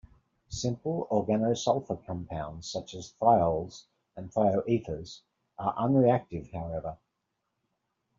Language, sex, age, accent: English, male, 40-49, Australian English